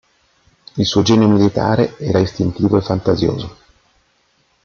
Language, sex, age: Italian, male, 40-49